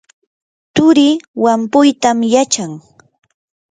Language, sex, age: Yanahuanca Pasco Quechua, female, 19-29